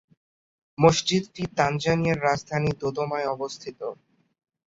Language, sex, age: Bengali, male, under 19